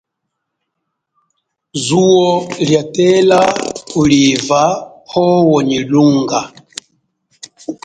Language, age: Chokwe, 40-49